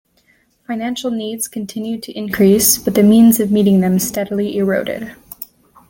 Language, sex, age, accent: English, female, 19-29, United States English